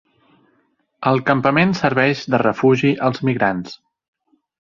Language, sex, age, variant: Catalan, male, 30-39, Central